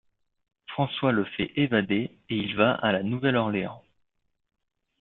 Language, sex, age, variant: French, male, 19-29, Français de métropole